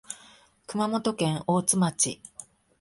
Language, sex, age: Japanese, female, 40-49